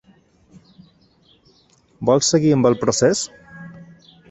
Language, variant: Catalan, Balear